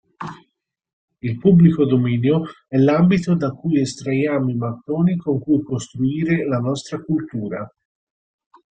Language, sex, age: Italian, male, 30-39